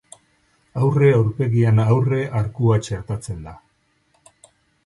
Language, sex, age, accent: Basque, male, 50-59, Mendebalekoa (Araba, Bizkaia, Gipuzkoako mendebaleko herri batzuk)